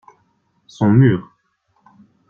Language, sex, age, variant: French, male, 19-29, Français de métropole